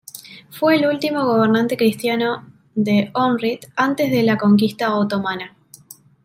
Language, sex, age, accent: Spanish, female, 19-29, Rioplatense: Argentina, Uruguay, este de Bolivia, Paraguay